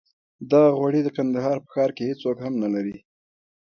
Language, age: Pashto, 30-39